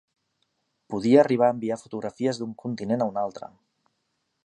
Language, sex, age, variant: Catalan, male, 50-59, Central